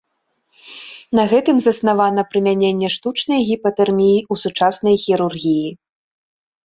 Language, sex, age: Belarusian, female, 19-29